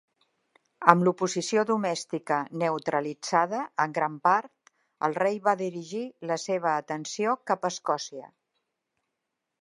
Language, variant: Catalan, Central